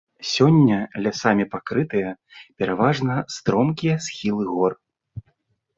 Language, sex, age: Belarusian, male, 40-49